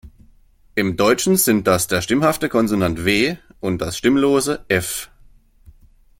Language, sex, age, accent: German, male, 19-29, Deutschland Deutsch